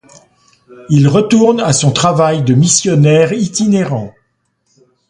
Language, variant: French, Français de métropole